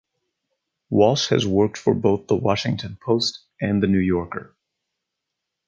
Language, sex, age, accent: English, male, 40-49, United States English